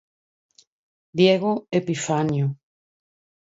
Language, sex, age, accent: Galician, female, 50-59, Normativo (estándar)